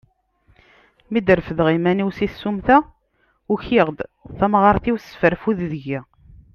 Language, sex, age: Kabyle, female, 19-29